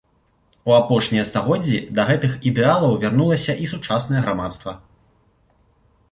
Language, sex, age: Belarusian, male, 30-39